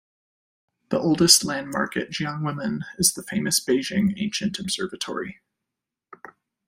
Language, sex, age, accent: English, male, 30-39, United States English